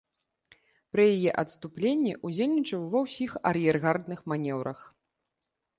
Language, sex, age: Belarusian, female, 30-39